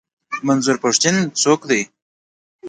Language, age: Pashto, 30-39